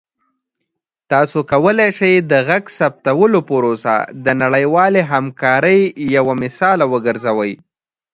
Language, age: Pashto, 19-29